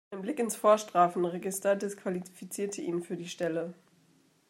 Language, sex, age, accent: German, female, 19-29, Deutschland Deutsch